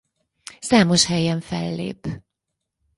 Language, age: Hungarian, 50-59